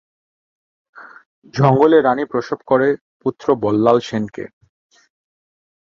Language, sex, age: Bengali, male, 30-39